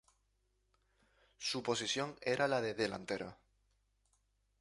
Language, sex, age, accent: Spanish, male, 19-29, España: Islas Canarias